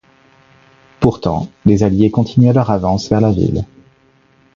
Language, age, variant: French, 30-39, Français de métropole